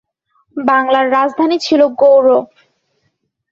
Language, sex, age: Bengali, female, 19-29